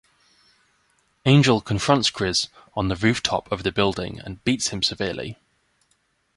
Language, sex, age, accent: English, male, 19-29, England English